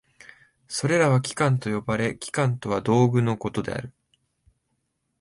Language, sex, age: Japanese, male, 19-29